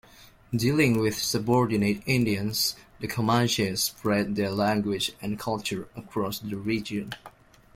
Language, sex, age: English, male, 19-29